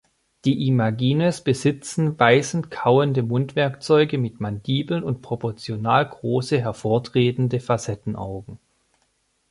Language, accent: German, Deutschland Deutsch